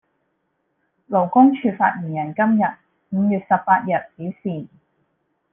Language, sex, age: Cantonese, female, 19-29